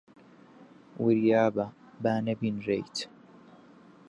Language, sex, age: Central Kurdish, male, under 19